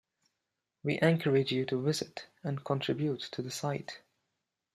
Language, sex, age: English, male, under 19